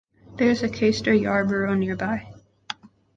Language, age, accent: English, 19-29, United States English